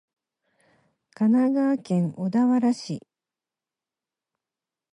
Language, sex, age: Japanese, female, 50-59